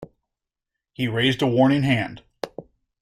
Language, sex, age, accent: English, male, 40-49, United States English